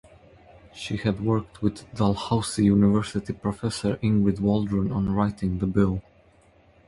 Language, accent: English, United States English